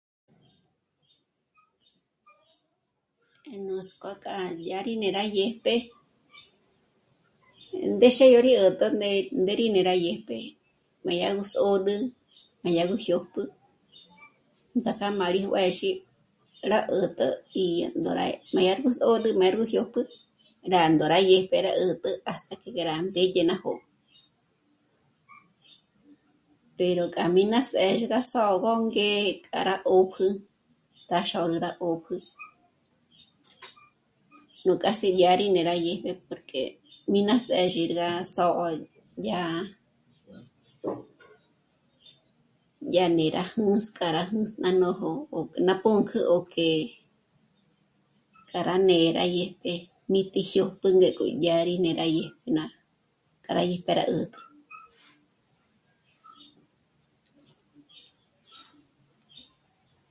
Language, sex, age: Michoacán Mazahua, female, 19-29